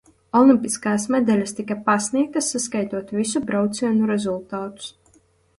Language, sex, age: Latvian, female, 19-29